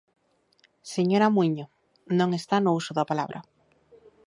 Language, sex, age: Galician, female, 30-39